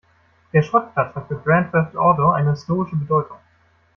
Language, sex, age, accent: German, male, 19-29, Deutschland Deutsch